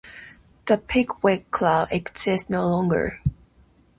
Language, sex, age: English, female, 19-29